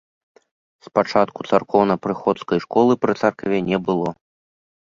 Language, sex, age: Belarusian, male, under 19